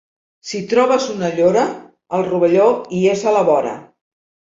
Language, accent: Catalan, Barceloní